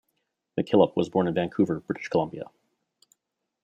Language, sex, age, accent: English, male, 30-39, Canadian English